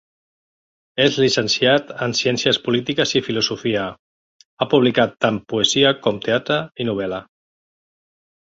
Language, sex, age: Catalan, male, 50-59